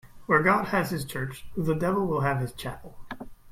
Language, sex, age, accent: English, male, 19-29, United States English